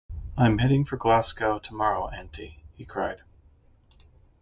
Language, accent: English, United States English